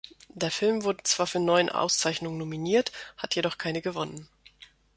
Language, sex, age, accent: German, female, 30-39, Deutschland Deutsch